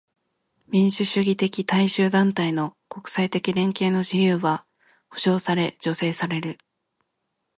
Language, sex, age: Japanese, female, 19-29